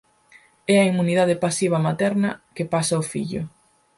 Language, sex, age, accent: Galician, female, 19-29, Normativo (estándar)